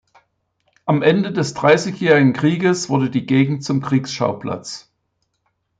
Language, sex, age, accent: German, male, 70-79, Deutschland Deutsch